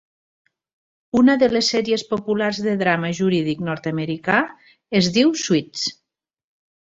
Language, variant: Catalan, Nord-Occidental